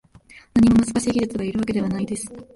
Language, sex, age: Japanese, female, 19-29